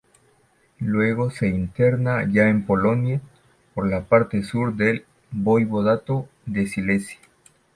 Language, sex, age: Spanish, male, 50-59